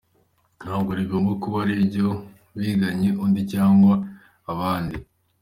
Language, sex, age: Kinyarwanda, male, under 19